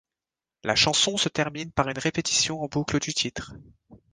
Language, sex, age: French, male, 19-29